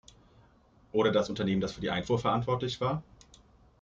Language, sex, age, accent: German, male, 19-29, Deutschland Deutsch